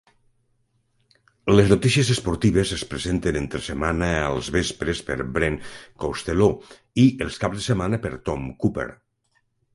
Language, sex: Catalan, male